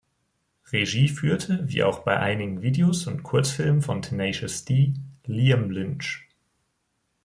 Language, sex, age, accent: German, male, 19-29, Deutschland Deutsch